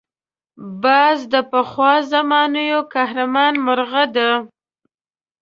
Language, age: Pashto, 19-29